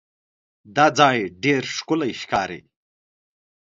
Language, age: Pashto, 50-59